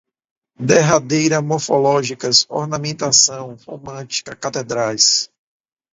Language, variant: Portuguese, Portuguese (Brasil)